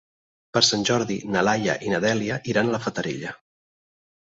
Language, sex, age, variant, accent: Catalan, male, 30-39, Central, Barcelona